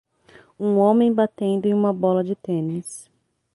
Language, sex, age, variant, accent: Portuguese, female, 30-39, Portuguese (Brasil), Paulista